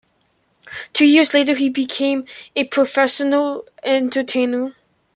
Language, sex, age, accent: English, male, under 19, England English